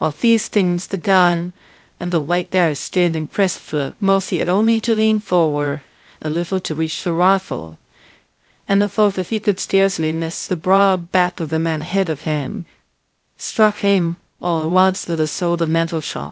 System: TTS, VITS